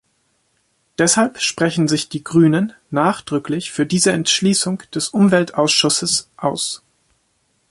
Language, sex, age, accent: German, male, 19-29, Deutschland Deutsch